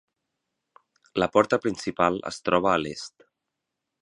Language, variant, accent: Catalan, Central, Empordanès; Oriental